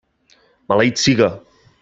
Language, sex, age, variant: Catalan, male, 19-29, Central